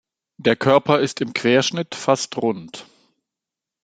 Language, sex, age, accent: German, male, 40-49, Deutschland Deutsch